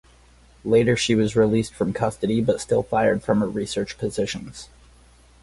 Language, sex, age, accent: English, male, 30-39, United States English